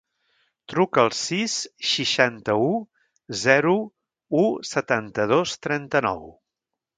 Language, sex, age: Catalan, male, 60-69